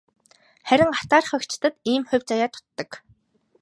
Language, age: Mongolian, 19-29